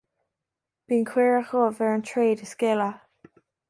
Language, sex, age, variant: Irish, female, 19-29, Gaeilge na Mumhan